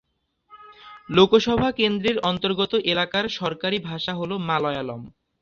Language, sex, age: Bengali, male, 19-29